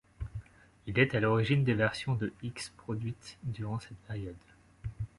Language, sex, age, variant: French, male, 19-29, Français de métropole